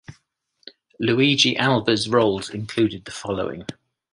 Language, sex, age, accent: English, male, 50-59, England English